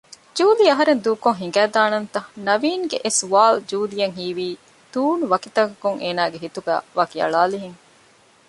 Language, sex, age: Divehi, female, 40-49